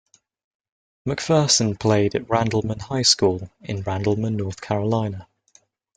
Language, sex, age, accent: English, male, under 19, England English